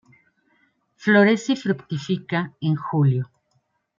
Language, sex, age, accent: Spanish, female, 50-59, México